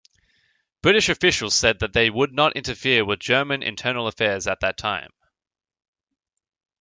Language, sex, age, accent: English, male, 19-29, Australian English